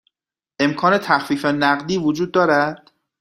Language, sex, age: Persian, male, 30-39